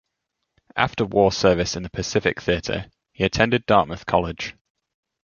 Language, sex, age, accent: English, male, 19-29, England English